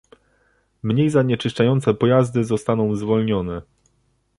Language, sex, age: Polish, male, 30-39